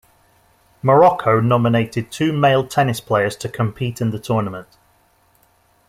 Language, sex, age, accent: English, male, 50-59, England English